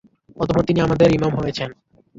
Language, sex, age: Bengali, male, under 19